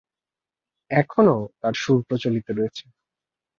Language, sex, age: Bengali, male, 19-29